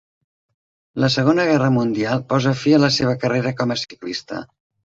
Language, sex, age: Catalan, female, 60-69